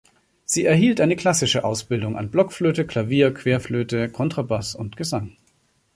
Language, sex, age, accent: German, male, 40-49, Deutschland Deutsch